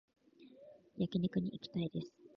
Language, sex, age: Japanese, female, 19-29